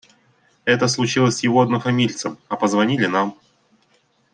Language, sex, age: Russian, male, 19-29